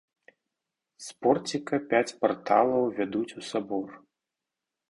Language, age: Belarusian, 19-29